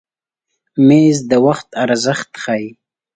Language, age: Pashto, 19-29